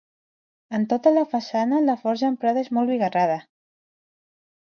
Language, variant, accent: Catalan, Central, central